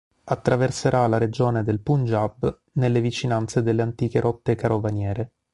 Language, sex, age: Italian, male, 40-49